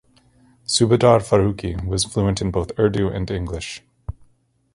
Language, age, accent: English, 30-39, Canadian English